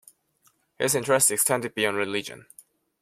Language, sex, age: English, male, 19-29